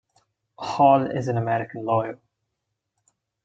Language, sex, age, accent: English, male, 19-29, India and South Asia (India, Pakistan, Sri Lanka)